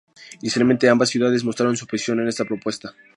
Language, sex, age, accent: Spanish, male, under 19, México